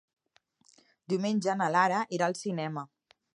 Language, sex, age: Catalan, female, 30-39